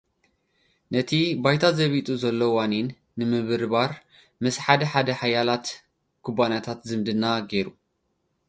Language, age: Tigrinya, 19-29